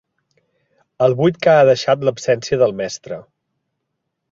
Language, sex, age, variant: Catalan, male, 40-49, Central